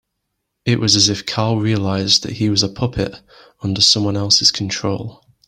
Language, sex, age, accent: English, male, 19-29, England English